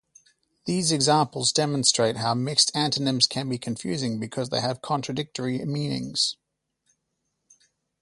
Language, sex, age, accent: English, male, 30-39, Australian English